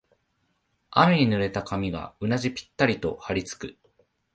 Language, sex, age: Japanese, male, 19-29